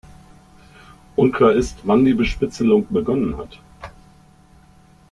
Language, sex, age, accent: German, male, 50-59, Deutschland Deutsch